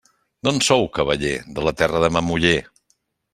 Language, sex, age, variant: Catalan, male, 60-69, Central